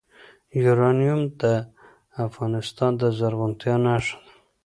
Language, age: Pashto, 30-39